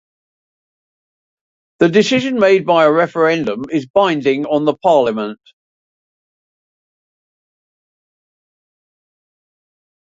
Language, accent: English, England English